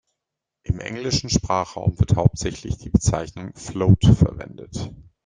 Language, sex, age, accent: German, male, 50-59, Deutschland Deutsch